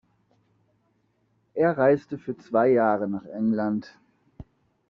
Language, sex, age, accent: German, male, 30-39, Deutschland Deutsch